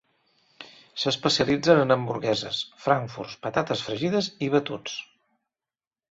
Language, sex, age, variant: Catalan, male, 50-59, Central